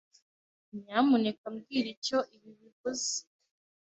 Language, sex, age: Kinyarwanda, female, 19-29